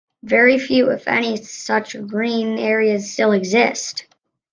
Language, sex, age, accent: English, male, under 19, United States English